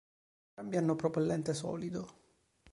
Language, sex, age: Italian, male, 30-39